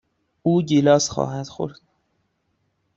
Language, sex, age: Persian, male, 19-29